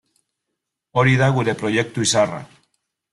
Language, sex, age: Basque, male, 30-39